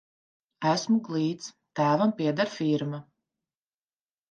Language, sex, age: Latvian, female, 30-39